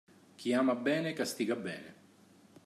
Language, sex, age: Italian, male, 40-49